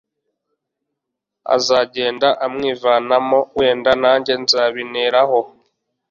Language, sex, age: Kinyarwanda, male, 19-29